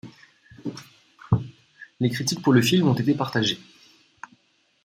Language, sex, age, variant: French, male, 30-39, Français de métropole